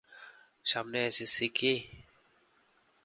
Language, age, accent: Bengali, 19-29, প্রমিত